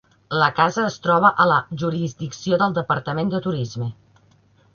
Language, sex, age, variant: Catalan, female, 30-39, Central